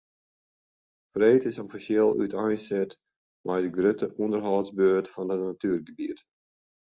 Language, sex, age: Western Frisian, male, 60-69